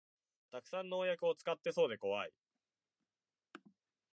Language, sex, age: Japanese, male, 19-29